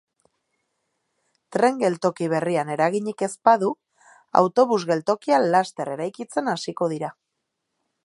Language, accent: Basque, Erdialdekoa edo Nafarra (Gipuzkoa, Nafarroa)